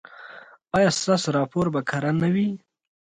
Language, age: Pashto, 19-29